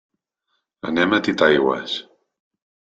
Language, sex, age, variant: Catalan, male, 40-49, Central